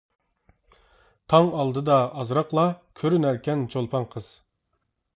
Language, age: Uyghur, 30-39